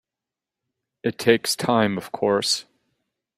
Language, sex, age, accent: English, male, 40-49, United States English